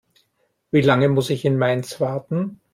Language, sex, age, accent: German, male, 50-59, Österreichisches Deutsch